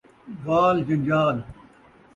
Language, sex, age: Saraiki, male, 50-59